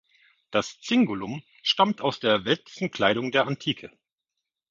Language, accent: German, Deutschland Deutsch